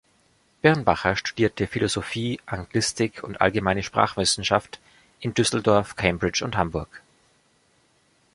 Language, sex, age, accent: German, male, 40-49, Deutschland Deutsch